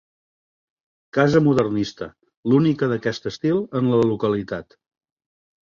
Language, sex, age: Catalan, male, 50-59